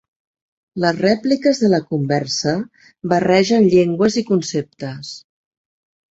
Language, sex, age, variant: Catalan, female, 50-59, Central